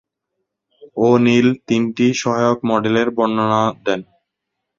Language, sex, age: Bengali, male, 19-29